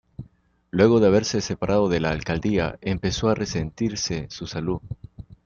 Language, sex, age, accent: Spanish, male, 19-29, Caribe: Cuba, Venezuela, Puerto Rico, República Dominicana, Panamá, Colombia caribeña, México caribeño, Costa del golfo de México